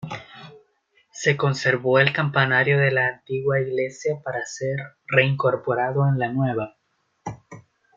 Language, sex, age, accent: Spanish, male, 19-29, América central